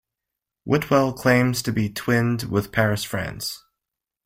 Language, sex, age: English, male, 19-29